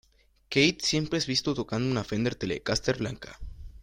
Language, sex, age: Spanish, male, 19-29